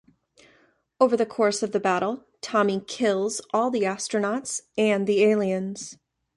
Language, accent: English, United States English